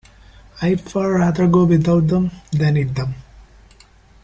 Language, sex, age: English, male, 19-29